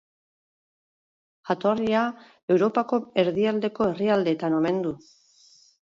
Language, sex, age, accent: Basque, female, 50-59, Mendebalekoa (Araba, Bizkaia, Gipuzkoako mendebaleko herri batzuk)